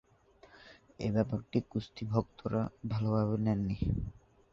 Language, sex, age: Bengali, male, 19-29